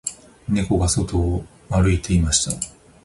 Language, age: Japanese, 30-39